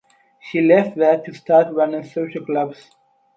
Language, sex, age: English, male, 19-29